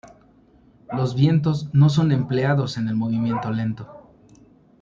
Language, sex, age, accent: Spanish, male, 19-29, México